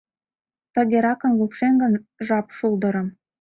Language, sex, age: Mari, female, 19-29